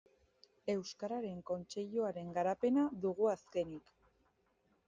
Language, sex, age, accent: Basque, female, 19-29, Erdialdekoa edo Nafarra (Gipuzkoa, Nafarroa)